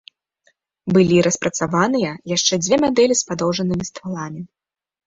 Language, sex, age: Belarusian, female, under 19